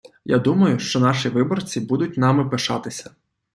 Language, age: Ukrainian, 19-29